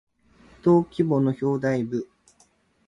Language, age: Japanese, 30-39